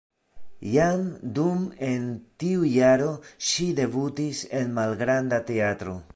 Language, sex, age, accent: Esperanto, male, 40-49, Internacia